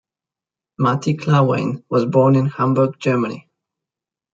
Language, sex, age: English, male, 19-29